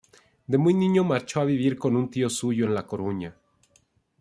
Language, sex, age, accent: Spanish, male, 40-49, México